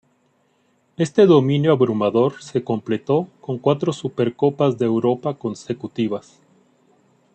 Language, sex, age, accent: Spanish, male, 40-49, México